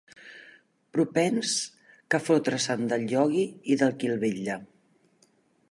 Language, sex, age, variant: Catalan, female, 50-59, Central